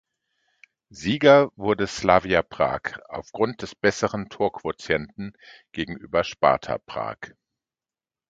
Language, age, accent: German, 50-59, Deutschland Deutsch